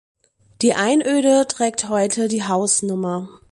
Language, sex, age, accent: German, female, 30-39, Deutschland Deutsch